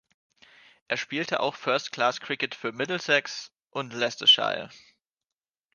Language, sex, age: German, male, 19-29